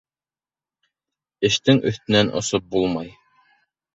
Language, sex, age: Bashkir, male, 30-39